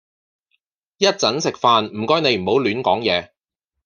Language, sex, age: Cantonese, male, 40-49